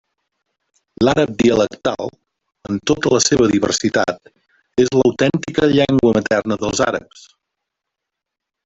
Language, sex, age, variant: Catalan, male, 40-49, Septentrional